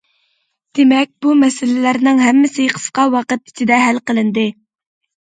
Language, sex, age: Uyghur, female, under 19